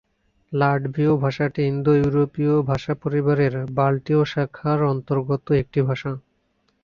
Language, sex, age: Bengali, male, 19-29